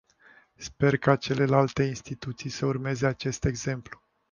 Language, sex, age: Romanian, male, 50-59